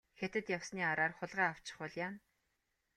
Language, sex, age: Mongolian, female, 30-39